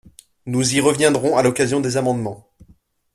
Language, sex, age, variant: French, male, 19-29, Français de métropole